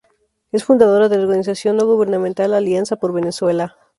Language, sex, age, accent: Spanish, female, 19-29, México